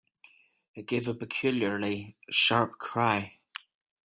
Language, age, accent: English, 19-29, Irish English